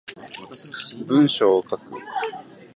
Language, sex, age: Japanese, male, 19-29